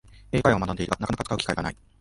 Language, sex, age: Japanese, male, 19-29